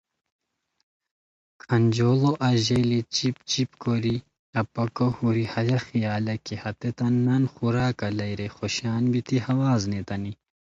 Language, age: Khowar, 19-29